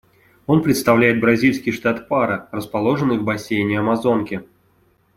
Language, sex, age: Russian, male, 30-39